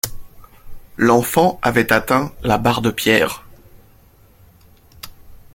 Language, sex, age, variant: French, male, 30-39, Français de métropole